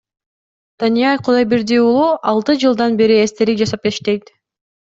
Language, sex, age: Kyrgyz, female, 19-29